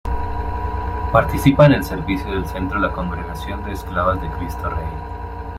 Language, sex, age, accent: Spanish, male, 30-39, Andino-Pacífico: Colombia, Perú, Ecuador, oeste de Bolivia y Venezuela andina